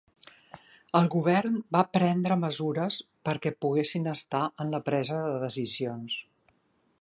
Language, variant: Catalan, Central